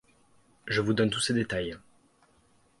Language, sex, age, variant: French, male, 19-29, Français de métropole